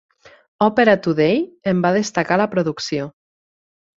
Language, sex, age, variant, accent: Catalan, female, 19-29, Nord-Occidental, Lleidatà